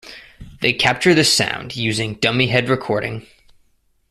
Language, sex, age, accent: English, male, 19-29, United States English